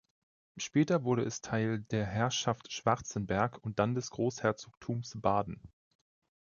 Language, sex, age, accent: German, male, 30-39, Deutschland Deutsch